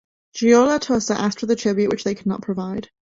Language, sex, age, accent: English, female, 19-29, England English